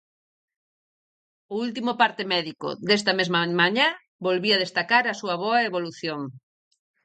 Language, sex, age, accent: Galician, female, 40-49, Atlántico (seseo e gheada)